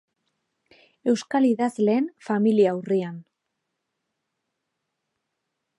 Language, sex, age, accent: Basque, female, 30-39, Erdialdekoa edo Nafarra (Gipuzkoa, Nafarroa)